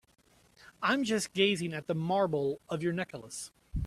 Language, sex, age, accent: English, male, 40-49, United States English